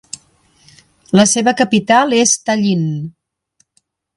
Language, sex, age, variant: Catalan, female, 50-59, Septentrional